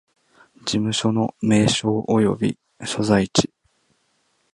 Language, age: Japanese, 19-29